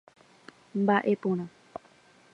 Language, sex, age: Guarani, female, 19-29